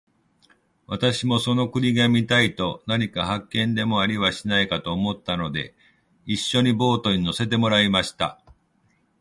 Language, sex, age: Japanese, male, 50-59